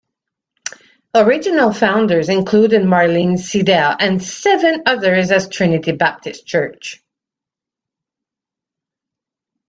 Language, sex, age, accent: English, female, 50-59, England English